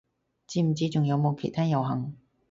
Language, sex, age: Cantonese, female, 30-39